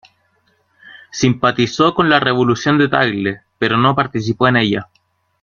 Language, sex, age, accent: Spanish, male, under 19, Chileno: Chile, Cuyo